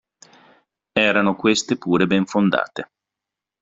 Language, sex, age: Italian, male, 40-49